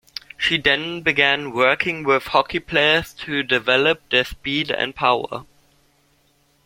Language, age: English, 90+